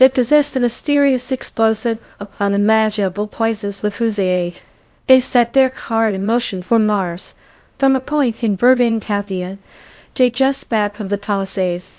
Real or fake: fake